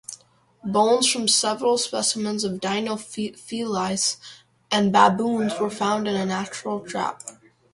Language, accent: English, United States English